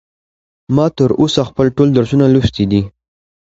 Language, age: Pashto, 19-29